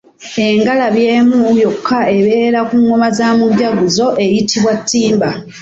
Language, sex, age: Ganda, female, 30-39